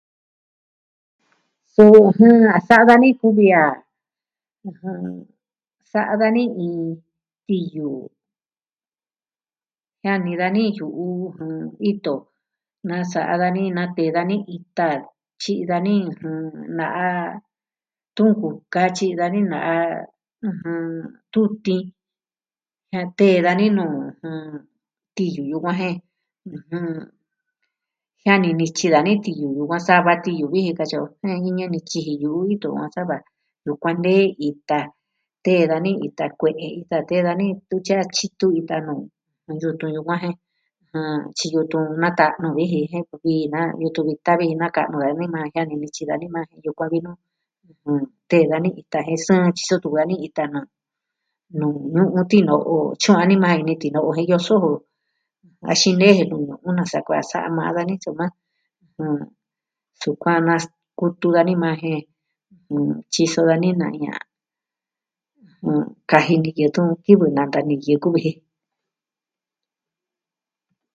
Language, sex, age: Southwestern Tlaxiaco Mixtec, female, 60-69